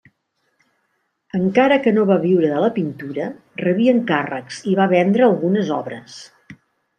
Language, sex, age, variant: Catalan, female, 60-69, Central